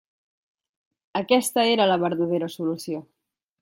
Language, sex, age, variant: Catalan, female, under 19, Central